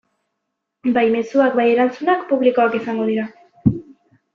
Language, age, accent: Basque, under 19, Mendebalekoa (Araba, Bizkaia, Gipuzkoako mendebaleko herri batzuk)